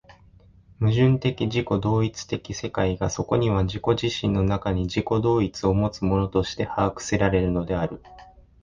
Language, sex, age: Japanese, male, 19-29